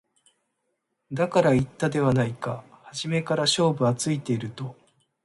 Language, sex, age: Japanese, male, 40-49